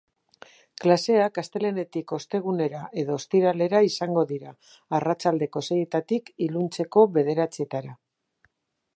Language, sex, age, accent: Basque, female, 60-69, Mendebalekoa (Araba, Bizkaia, Gipuzkoako mendebaleko herri batzuk)